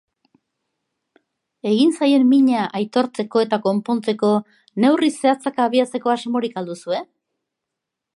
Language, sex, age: Basque, female, 50-59